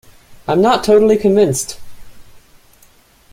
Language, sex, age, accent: English, male, 19-29, Canadian English